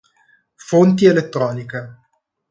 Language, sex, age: Italian, male, 40-49